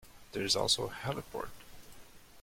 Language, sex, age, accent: English, male, 19-29, United States English